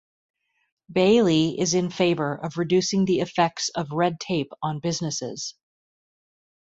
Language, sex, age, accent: English, female, 50-59, United States English